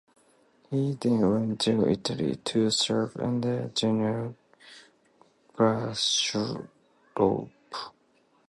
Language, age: English, 19-29